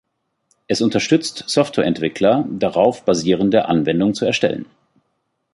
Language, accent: German, Deutschland Deutsch